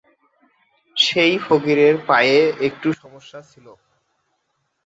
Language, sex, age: Bengali, male, 19-29